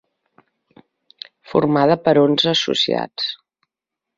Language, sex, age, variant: Catalan, female, 40-49, Central